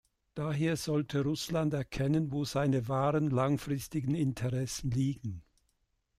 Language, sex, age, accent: German, male, 70-79, Schweizerdeutsch